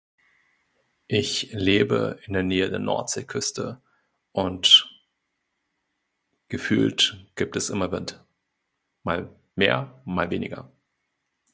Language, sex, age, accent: German, male, 40-49, Deutschland Deutsch